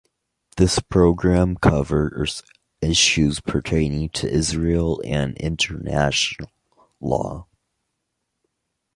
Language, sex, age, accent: English, male, 30-39, United States English